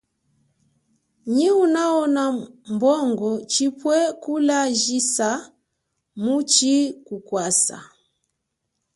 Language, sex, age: Chokwe, female, 30-39